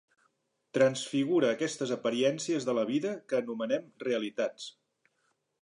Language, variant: Catalan, Central